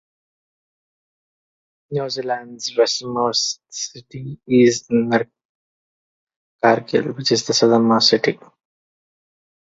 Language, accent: English, India and South Asia (India, Pakistan, Sri Lanka)